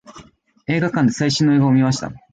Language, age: Japanese, 19-29